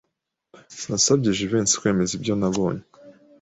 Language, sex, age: Kinyarwanda, male, 30-39